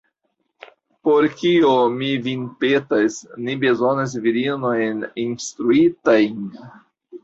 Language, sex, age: Esperanto, male, 50-59